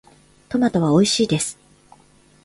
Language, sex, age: Japanese, female, 19-29